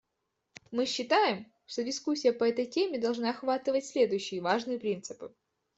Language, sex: Russian, female